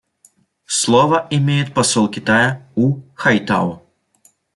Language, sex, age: Russian, male, 19-29